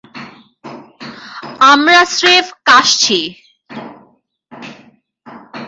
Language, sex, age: Bengali, female, 19-29